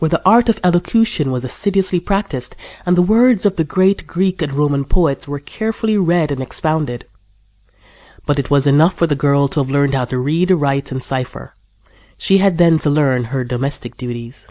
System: none